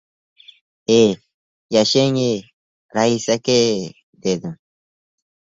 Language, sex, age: Uzbek, male, 19-29